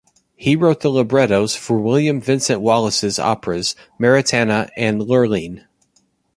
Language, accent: English, United States English